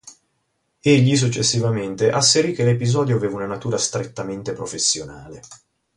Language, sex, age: Italian, male, 30-39